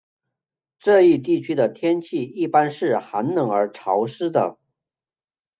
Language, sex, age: Chinese, male, 40-49